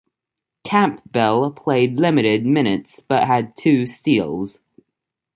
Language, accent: English, United States English